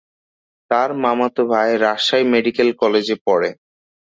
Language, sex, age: Bengali, male, under 19